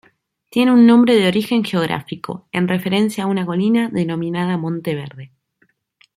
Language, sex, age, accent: Spanish, female, 19-29, Rioplatense: Argentina, Uruguay, este de Bolivia, Paraguay